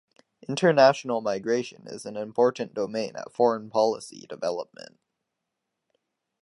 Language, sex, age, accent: English, male, under 19, United States English